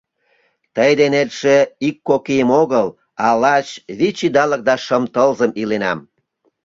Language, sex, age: Mari, male, 40-49